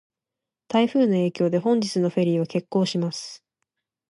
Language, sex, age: Japanese, female, 19-29